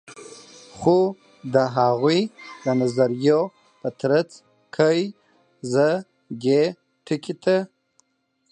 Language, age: Pashto, 30-39